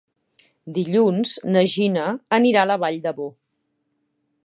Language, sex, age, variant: Catalan, female, 40-49, Central